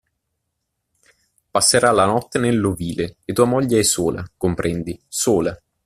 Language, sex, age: Italian, male, 19-29